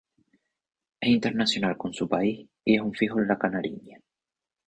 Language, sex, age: Spanish, male, 19-29